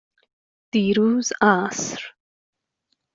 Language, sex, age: Persian, female, 19-29